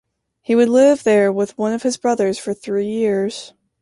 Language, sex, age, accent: English, female, under 19, United States English